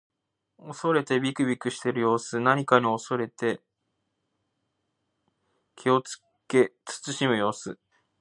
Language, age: Japanese, 19-29